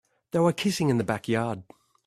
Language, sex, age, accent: English, male, 50-59, Australian English